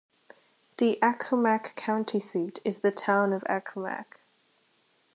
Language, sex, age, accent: English, female, under 19, United States English